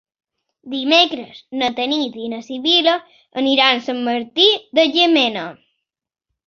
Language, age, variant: Catalan, under 19, Balear